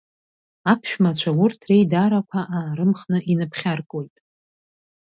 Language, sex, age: Abkhazian, female, 30-39